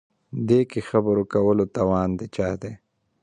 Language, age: Pashto, 19-29